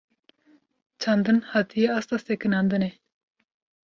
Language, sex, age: Kurdish, female, 19-29